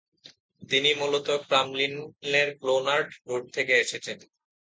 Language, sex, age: Bengali, male, 19-29